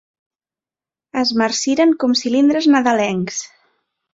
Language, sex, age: Catalan, female, 30-39